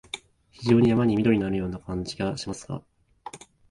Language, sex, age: Japanese, male, 19-29